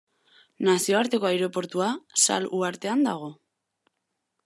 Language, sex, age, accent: Basque, female, 19-29, Mendebalekoa (Araba, Bizkaia, Gipuzkoako mendebaleko herri batzuk)